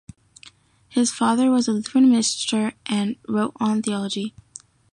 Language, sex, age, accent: English, female, 19-29, United States English